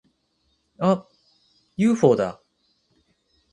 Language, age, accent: Japanese, 19-29, 標準語